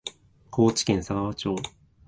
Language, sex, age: Japanese, male, 19-29